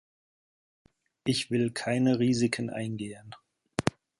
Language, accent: German, Deutschland Deutsch